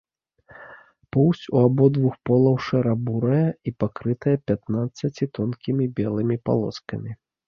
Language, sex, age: Belarusian, male, 40-49